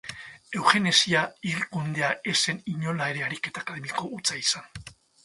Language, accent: Basque, Mendebalekoa (Araba, Bizkaia, Gipuzkoako mendebaleko herri batzuk)